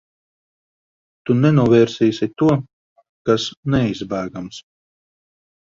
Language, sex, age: Latvian, male, 40-49